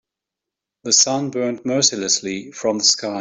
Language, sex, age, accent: English, male, 50-59, United States English